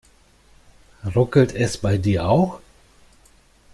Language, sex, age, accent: German, male, 40-49, Deutschland Deutsch